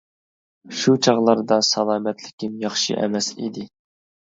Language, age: Uyghur, 19-29